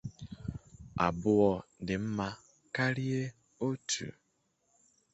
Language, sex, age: Igbo, male, 19-29